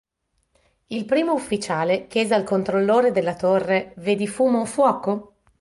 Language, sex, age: Italian, female, 30-39